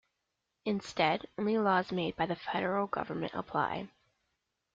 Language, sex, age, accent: English, female, under 19, United States English